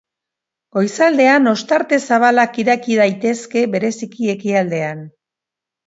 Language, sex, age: Basque, female, 60-69